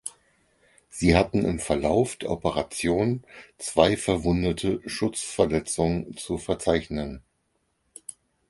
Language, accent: German, Deutschland Deutsch